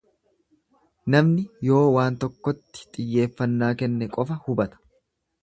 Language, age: Oromo, 30-39